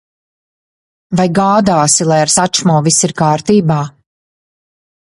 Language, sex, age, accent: Latvian, female, 40-49, bez akcenta